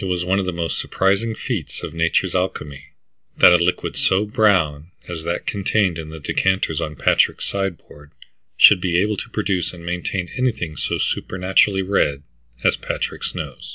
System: none